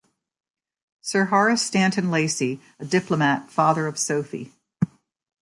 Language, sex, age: English, female, 60-69